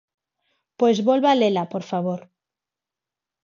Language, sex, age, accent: Galician, female, 30-39, Neofalante